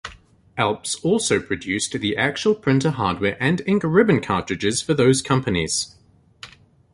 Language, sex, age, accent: English, male, 30-39, New Zealand English